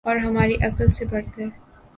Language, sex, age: Urdu, female, 19-29